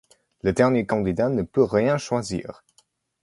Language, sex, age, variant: French, male, 19-29, Français de métropole